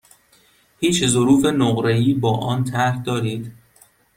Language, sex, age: Persian, male, 19-29